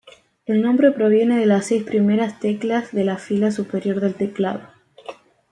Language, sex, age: Spanish, female, 19-29